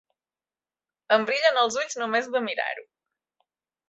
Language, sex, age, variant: Catalan, female, 30-39, Central